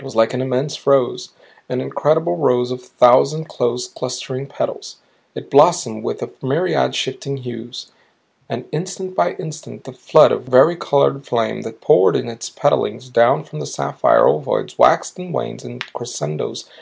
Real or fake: real